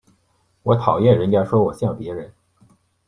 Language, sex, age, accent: Chinese, male, 40-49, 出生地：山东省